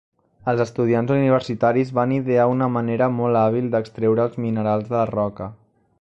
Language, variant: Catalan, Central